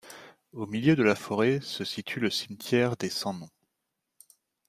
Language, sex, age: French, male, 30-39